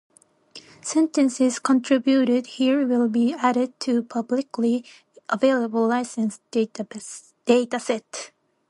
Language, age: Japanese, 19-29